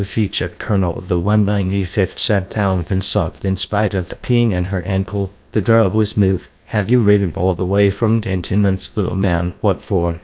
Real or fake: fake